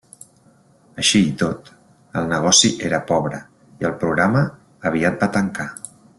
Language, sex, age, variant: Catalan, male, 40-49, Central